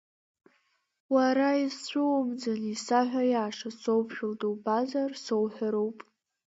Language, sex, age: Abkhazian, female, under 19